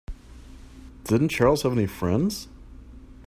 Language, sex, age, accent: English, male, 30-39, United States English